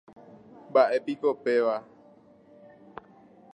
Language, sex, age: Guarani, male, under 19